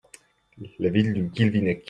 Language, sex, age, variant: French, male, 19-29, Français de métropole